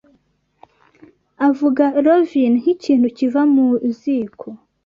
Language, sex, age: Kinyarwanda, female, 19-29